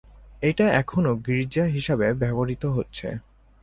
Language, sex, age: Bengali, male, 19-29